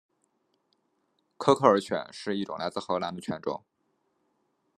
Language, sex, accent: Chinese, male, 出生地：河南省